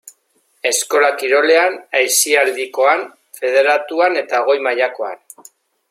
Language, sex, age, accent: Basque, male, 40-49, Mendebalekoa (Araba, Bizkaia, Gipuzkoako mendebaleko herri batzuk)